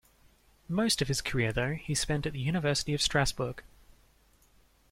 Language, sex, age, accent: English, male, 19-29, Australian English